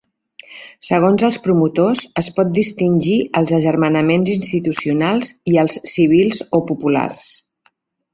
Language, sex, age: Catalan, female, 60-69